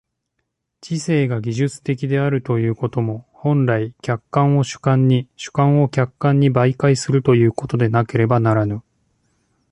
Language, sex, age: Japanese, male, 30-39